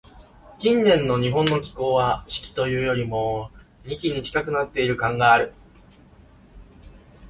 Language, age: Japanese, 19-29